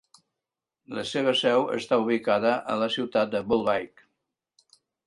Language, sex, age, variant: Catalan, male, 70-79, Central